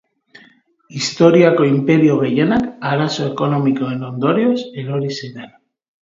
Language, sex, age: Basque, male, 30-39